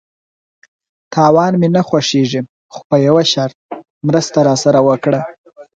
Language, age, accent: Pashto, 19-29, کندهارۍ لهجه